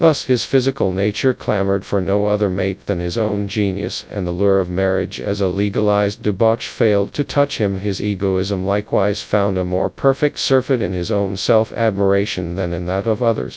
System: TTS, FastPitch